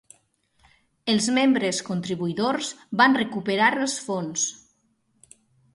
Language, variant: Catalan, Nord-Occidental